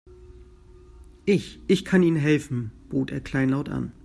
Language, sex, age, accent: German, male, 30-39, Deutschland Deutsch